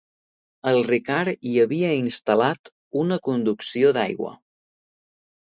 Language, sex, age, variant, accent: Catalan, male, 19-29, Central, central